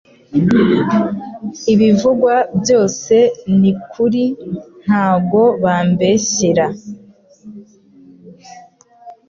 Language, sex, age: Kinyarwanda, female, under 19